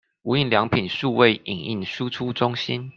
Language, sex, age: Chinese, male, 19-29